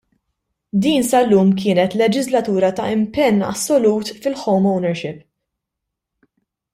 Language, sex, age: Maltese, female, 19-29